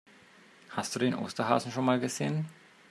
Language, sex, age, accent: German, male, 30-39, Deutschland Deutsch